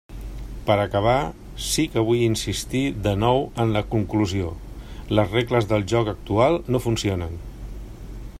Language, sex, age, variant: Catalan, male, 50-59, Central